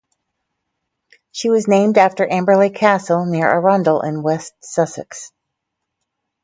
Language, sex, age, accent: English, female, 60-69, United States English